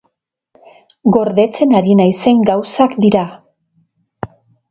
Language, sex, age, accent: Basque, female, 50-59, Mendebalekoa (Araba, Bizkaia, Gipuzkoako mendebaleko herri batzuk)